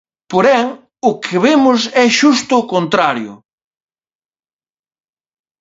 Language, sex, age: Galician, male, 40-49